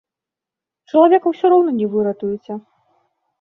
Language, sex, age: Belarusian, female, 19-29